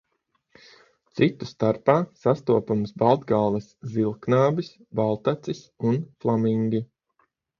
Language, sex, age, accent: Latvian, male, 30-39, Dzimtā valoda